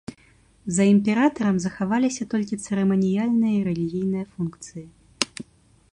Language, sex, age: Belarusian, female, 19-29